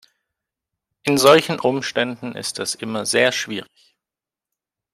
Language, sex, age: German, male, 30-39